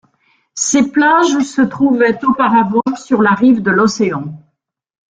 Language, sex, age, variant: French, female, 60-69, Français de métropole